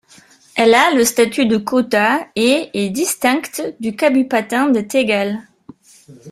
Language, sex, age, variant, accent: French, female, 30-39, Français d'Europe, Français d’Allemagne